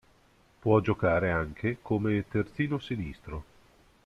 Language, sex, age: Italian, male, 50-59